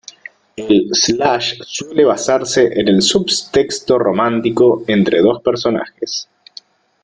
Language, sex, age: Spanish, male, 30-39